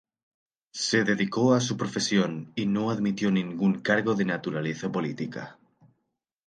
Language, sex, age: Spanish, male, 19-29